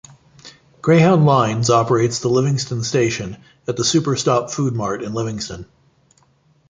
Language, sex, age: English, male, 40-49